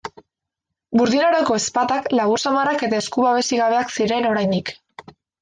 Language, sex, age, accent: Basque, female, under 19, Erdialdekoa edo Nafarra (Gipuzkoa, Nafarroa)